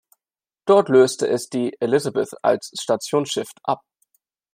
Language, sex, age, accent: German, male, 19-29, Deutschland Deutsch